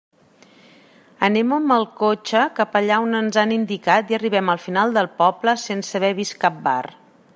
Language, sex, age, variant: Catalan, female, 40-49, Central